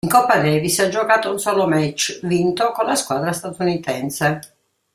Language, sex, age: Italian, female, 60-69